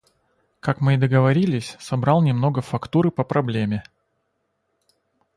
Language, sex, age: Russian, male, 30-39